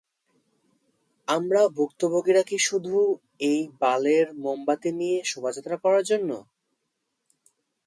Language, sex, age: Bengali, male, 19-29